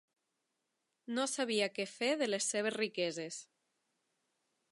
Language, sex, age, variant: Catalan, female, 30-39, Nord-Occidental